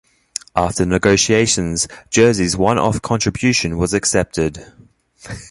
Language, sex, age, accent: English, male, 19-29, Australian English